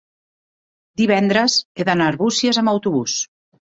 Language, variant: Catalan, Central